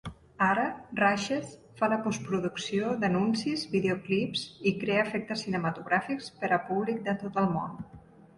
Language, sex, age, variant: Catalan, female, 40-49, Central